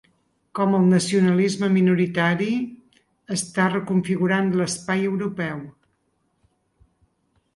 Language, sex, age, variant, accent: Catalan, female, 50-59, Balear, menorquí